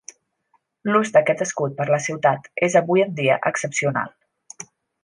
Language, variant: Catalan, Central